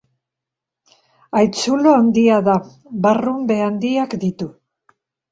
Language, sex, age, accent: Basque, female, 70-79, Mendebalekoa (Araba, Bizkaia, Gipuzkoako mendebaleko herri batzuk)